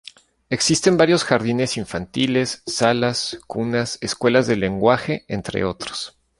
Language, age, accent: Spanish, 30-39, México